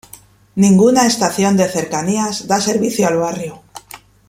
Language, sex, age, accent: Spanish, female, 50-59, España: Centro-Sur peninsular (Madrid, Toledo, Castilla-La Mancha)